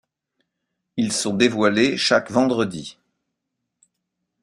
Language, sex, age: French, male, 60-69